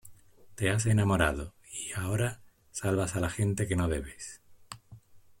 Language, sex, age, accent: Spanish, male, 50-59, España: Sur peninsular (Andalucia, Extremadura, Murcia)